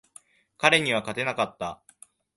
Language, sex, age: Japanese, male, under 19